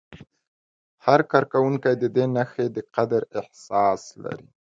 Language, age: Pashto, 19-29